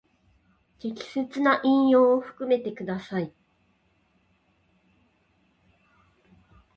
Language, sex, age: Japanese, female, 30-39